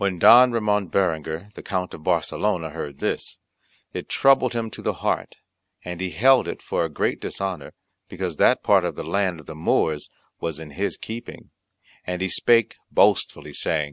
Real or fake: real